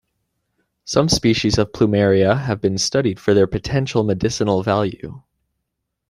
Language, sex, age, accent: English, male, 19-29, United States English